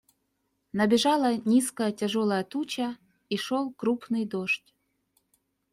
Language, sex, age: Russian, female, 40-49